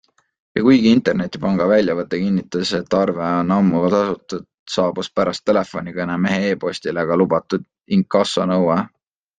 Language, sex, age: Estonian, male, 19-29